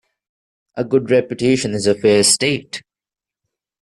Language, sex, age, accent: English, male, 19-29, India and South Asia (India, Pakistan, Sri Lanka)